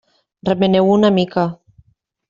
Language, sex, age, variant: Catalan, female, 40-49, Nord-Occidental